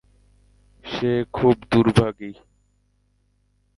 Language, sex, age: Bengali, male, 19-29